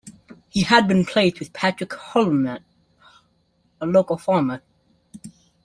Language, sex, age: English, male, 19-29